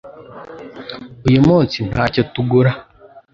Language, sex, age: Kinyarwanda, male, under 19